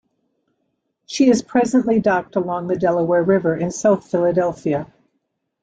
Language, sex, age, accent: English, female, 60-69, United States English